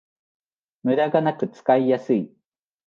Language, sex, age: Japanese, male, 19-29